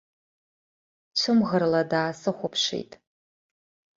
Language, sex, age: Abkhazian, female, 40-49